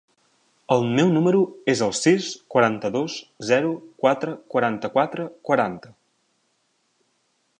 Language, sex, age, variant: Catalan, male, 19-29, Central